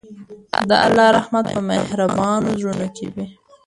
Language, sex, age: Pashto, female, under 19